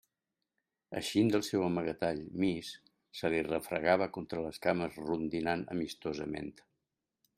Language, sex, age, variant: Catalan, male, 60-69, Central